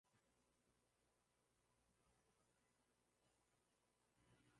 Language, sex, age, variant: Swahili, male, 30-39, Kiswahili Sanifu (EA)